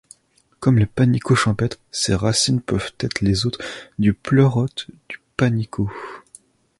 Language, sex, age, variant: French, male, 19-29, Français de métropole